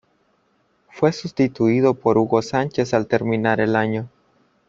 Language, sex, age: Spanish, male, 19-29